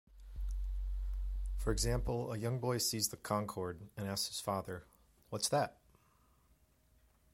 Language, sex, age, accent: English, male, 30-39, United States English